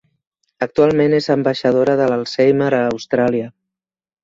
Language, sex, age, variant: Catalan, female, 50-59, Central